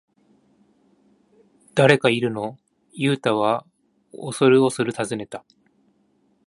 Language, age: Japanese, 40-49